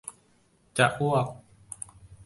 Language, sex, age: Thai, male, 19-29